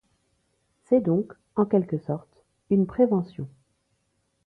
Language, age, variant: French, 30-39, Français de métropole